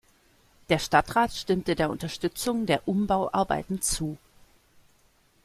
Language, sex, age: German, female, 30-39